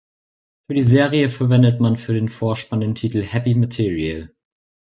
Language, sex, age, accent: German, male, under 19, Deutschland Deutsch